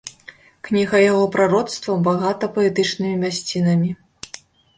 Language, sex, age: Belarusian, female, 30-39